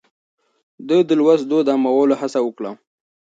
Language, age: Pashto, 19-29